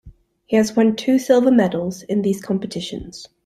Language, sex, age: English, male, 19-29